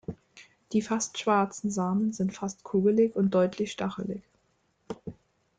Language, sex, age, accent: German, female, 19-29, Deutschland Deutsch